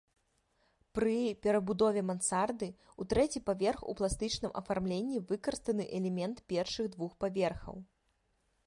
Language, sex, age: Belarusian, female, 19-29